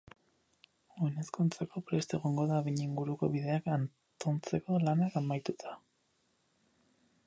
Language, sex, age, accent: Basque, male, 19-29, Erdialdekoa edo Nafarra (Gipuzkoa, Nafarroa)